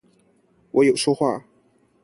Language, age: Chinese, under 19